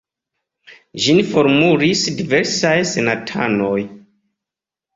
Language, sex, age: Esperanto, male, 30-39